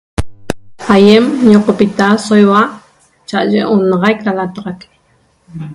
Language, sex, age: Toba, female, 40-49